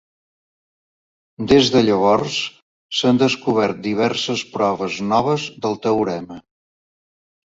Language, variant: Catalan, Central